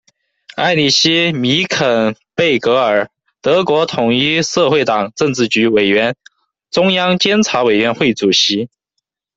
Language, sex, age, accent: Chinese, male, under 19, 出生地：四川省